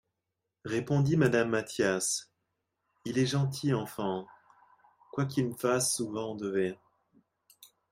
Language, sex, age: French, male, 30-39